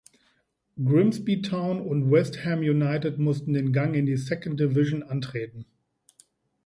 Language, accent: German, Deutschland Deutsch